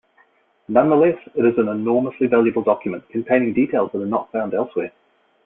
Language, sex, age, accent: English, male, 40-49, New Zealand English